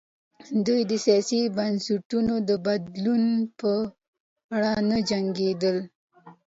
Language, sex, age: Pashto, female, 19-29